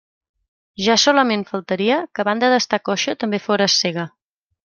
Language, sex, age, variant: Catalan, female, 30-39, Central